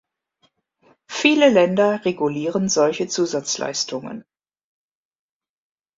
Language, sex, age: German, female, 50-59